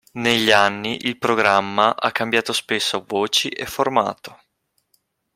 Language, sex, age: Italian, male, 19-29